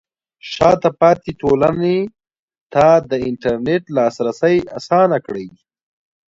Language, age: Pashto, 19-29